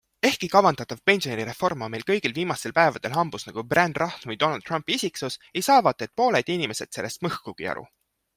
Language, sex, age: Estonian, male, 19-29